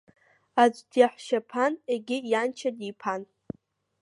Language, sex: Abkhazian, female